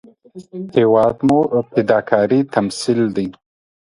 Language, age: Pashto, 30-39